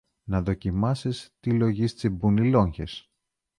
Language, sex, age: Greek, male, 40-49